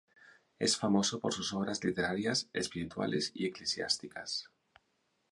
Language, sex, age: Spanish, male, 50-59